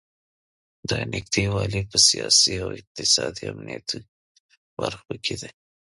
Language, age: Pashto, 19-29